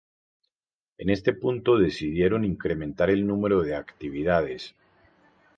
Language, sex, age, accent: Spanish, male, 40-49, Andino-Pacífico: Colombia, Perú, Ecuador, oeste de Bolivia y Venezuela andina